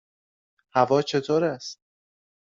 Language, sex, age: Persian, male, under 19